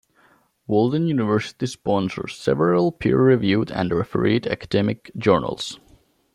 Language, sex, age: English, male, 19-29